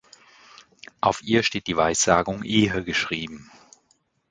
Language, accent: German, Deutschland Deutsch